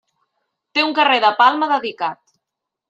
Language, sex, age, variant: Catalan, female, 30-39, Central